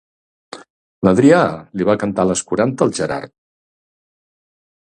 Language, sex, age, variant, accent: Catalan, male, 60-69, Central, Català central